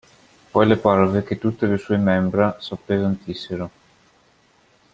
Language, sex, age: Italian, male, 19-29